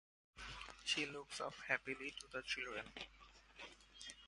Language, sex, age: English, male, 19-29